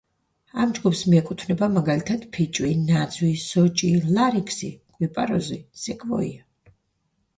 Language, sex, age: Georgian, female, 40-49